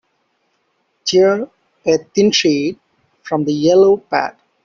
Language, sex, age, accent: English, male, 30-39, India and South Asia (India, Pakistan, Sri Lanka)